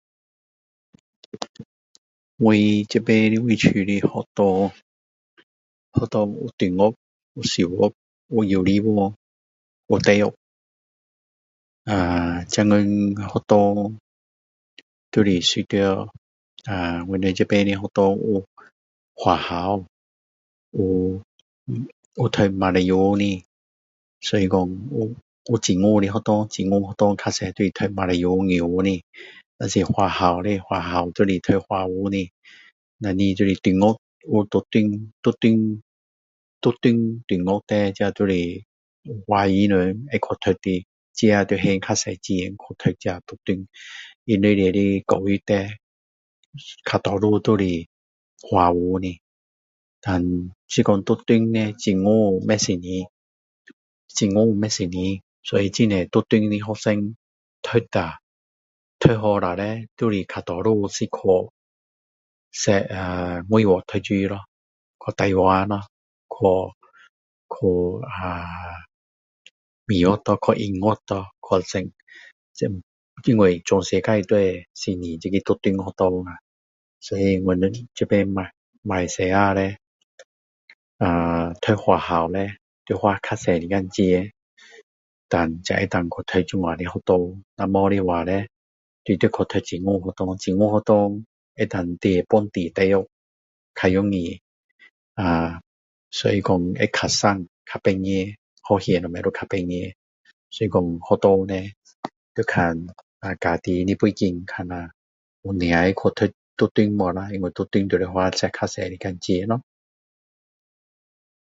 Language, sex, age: Min Dong Chinese, male, 50-59